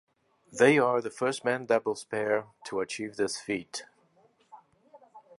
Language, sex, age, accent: English, male, 50-59, United States English